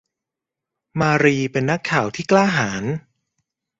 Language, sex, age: Thai, male, 30-39